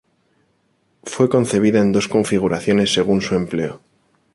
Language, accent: Spanish, España: Centro-Sur peninsular (Madrid, Toledo, Castilla-La Mancha)